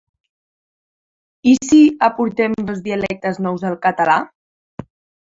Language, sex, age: Catalan, female, under 19